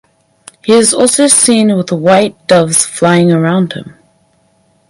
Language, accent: English, New Zealand English